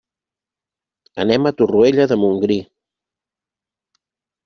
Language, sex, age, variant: Catalan, male, 50-59, Central